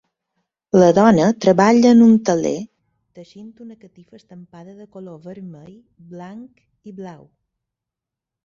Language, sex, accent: Catalan, female, mallorquí